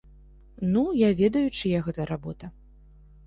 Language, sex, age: Belarusian, female, 30-39